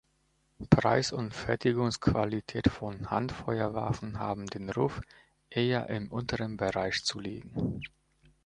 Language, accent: German, Polnisch Deutsch